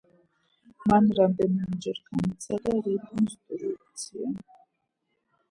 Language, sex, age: Georgian, female, under 19